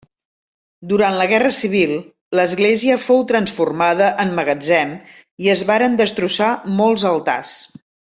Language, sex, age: Catalan, female, 50-59